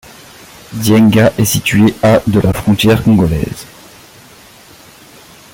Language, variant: French, Français de métropole